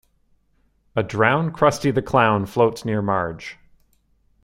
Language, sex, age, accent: English, male, 40-49, Canadian English